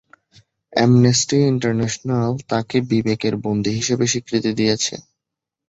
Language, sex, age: Bengali, male, 19-29